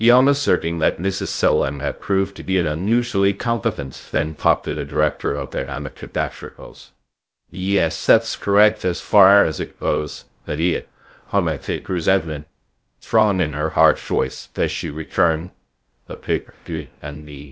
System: TTS, VITS